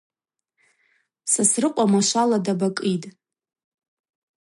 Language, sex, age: Abaza, female, 19-29